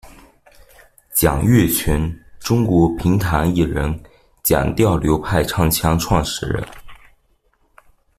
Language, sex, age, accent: Chinese, male, under 19, 出生地：福建省